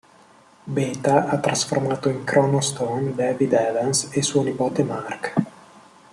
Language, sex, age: Italian, male, 19-29